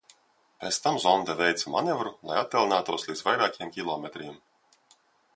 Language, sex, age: Latvian, male, 30-39